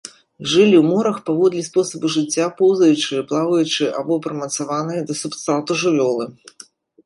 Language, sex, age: Belarusian, female, 30-39